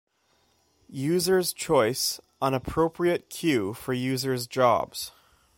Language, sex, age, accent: English, male, 19-29, Canadian English